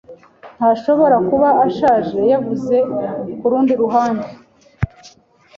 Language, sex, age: Kinyarwanda, female, 40-49